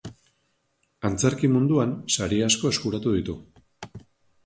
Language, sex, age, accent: Basque, male, 30-39, Erdialdekoa edo Nafarra (Gipuzkoa, Nafarroa)